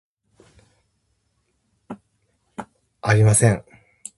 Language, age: English, 50-59